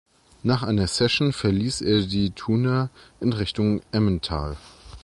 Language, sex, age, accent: German, male, 30-39, Deutschland Deutsch